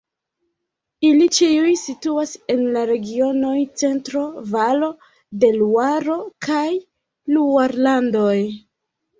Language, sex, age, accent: Esperanto, female, 19-29, Internacia